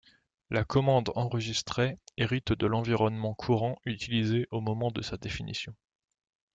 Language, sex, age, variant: French, male, 19-29, Français de métropole